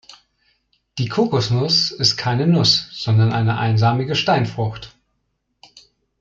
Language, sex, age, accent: German, male, 19-29, Deutschland Deutsch